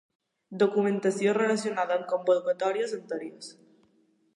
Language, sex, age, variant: Catalan, female, under 19, Balear